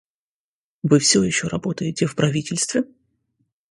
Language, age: Russian, 30-39